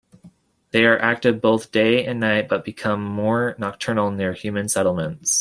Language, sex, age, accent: English, male, 19-29, United States English